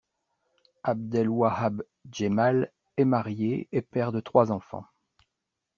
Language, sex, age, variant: French, male, 50-59, Français de métropole